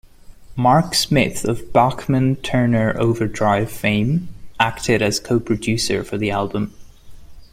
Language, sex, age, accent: English, male, 30-39, India and South Asia (India, Pakistan, Sri Lanka)